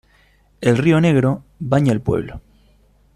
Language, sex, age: Spanish, male, 19-29